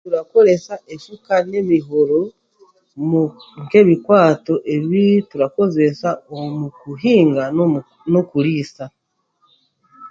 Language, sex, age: Chiga, female, 40-49